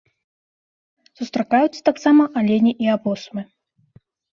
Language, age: Belarusian, 19-29